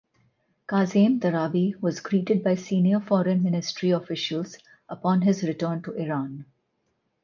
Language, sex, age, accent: English, female, 40-49, India and South Asia (India, Pakistan, Sri Lanka)